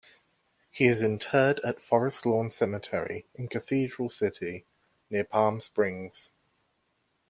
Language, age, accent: English, 19-29, England English